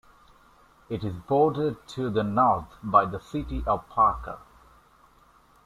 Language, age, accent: English, 19-29, United States English